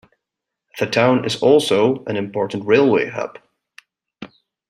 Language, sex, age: English, male, 30-39